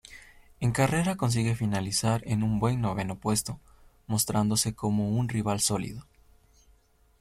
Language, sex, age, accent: Spanish, male, 19-29, Andino-Pacífico: Colombia, Perú, Ecuador, oeste de Bolivia y Venezuela andina